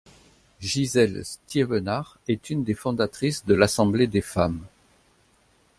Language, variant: French, Français de métropole